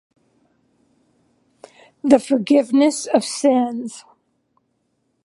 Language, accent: English, United States English